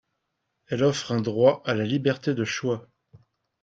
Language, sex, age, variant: French, male, 30-39, Français de métropole